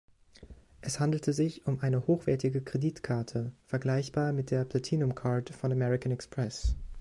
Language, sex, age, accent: German, male, 19-29, Deutschland Deutsch